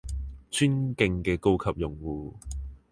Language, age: Cantonese, 19-29